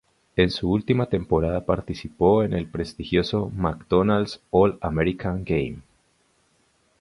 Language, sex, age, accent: Spanish, male, 30-39, Andino-Pacífico: Colombia, Perú, Ecuador, oeste de Bolivia y Venezuela andina